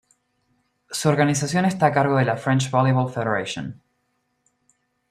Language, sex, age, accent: Spanish, male, 19-29, Rioplatense: Argentina, Uruguay, este de Bolivia, Paraguay